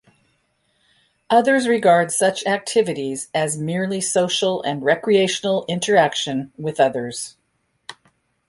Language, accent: English, United States English